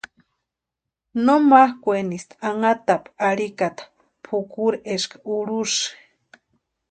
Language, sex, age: Western Highland Purepecha, female, 19-29